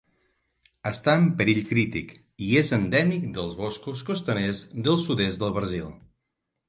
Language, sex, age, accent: Catalan, male, 50-59, occidental